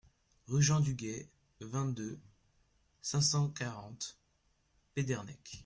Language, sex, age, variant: French, male, under 19, Français de métropole